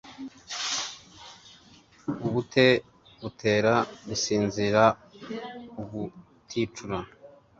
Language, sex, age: Kinyarwanda, male, 40-49